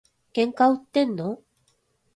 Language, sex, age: Japanese, female, 30-39